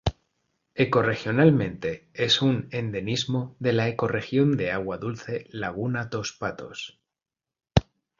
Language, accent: Spanish, España: Centro-Sur peninsular (Madrid, Toledo, Castilla-La Mancha)